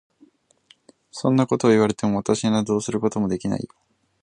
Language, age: Japanese, 19-29